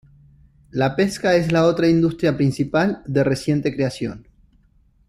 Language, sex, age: Spanish, male, 30-39